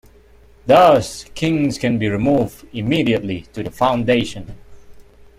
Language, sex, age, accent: English, male, 19-29, Malaysian English